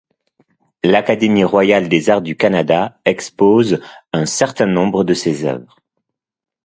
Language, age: French, 40-49